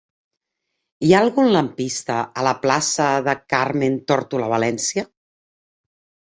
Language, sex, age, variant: Catalan, female, 50-59, Central